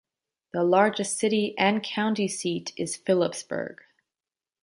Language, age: English, under 19